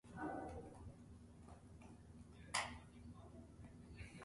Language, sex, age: English, male, 19-29